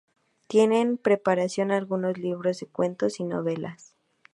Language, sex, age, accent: Spanish, female, under 19, México